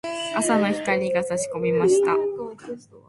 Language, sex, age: Japanese, female, under 19